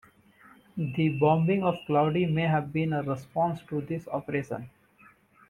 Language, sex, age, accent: English, male, 19-29, India and South Asia (India, Pakistan, Sri Lanka)